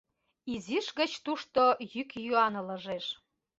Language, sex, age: Mari, female, 40-49